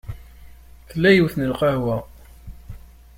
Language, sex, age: Kabyle, male, 19-29